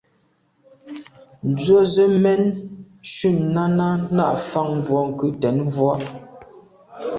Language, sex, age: Medumba, female, 19-29